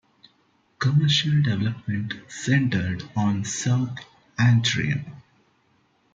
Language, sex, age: English, male, 30-39